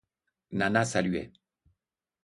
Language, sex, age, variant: French, male, 50-59, Français de métropole